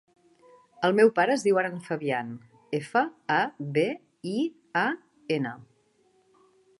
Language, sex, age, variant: Catalan, female, 40-49, Central